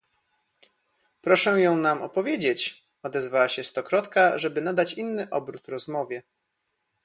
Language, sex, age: Polish, male, 30-39